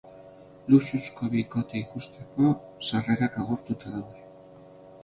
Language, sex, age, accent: Basque, male, 50-59, Mendebalekoa (Araba, Bizkaia, Gipuzkoako mendebaleko herri batzuk)